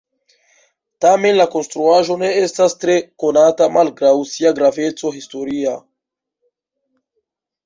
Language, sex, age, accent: Esperanto, male, 19-29, Internacia